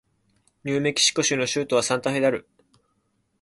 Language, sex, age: Japanese, male, 19-29